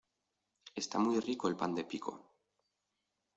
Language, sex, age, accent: Spanish, male, 19-29, España: Norte peninsular (Asturias, Castilla y León, Cantabria, País Vasco, Navarra, Aragón, La Rioja, Guadalajara, Cuenca)